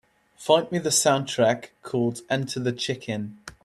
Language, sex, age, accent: English, male, 19-29, England English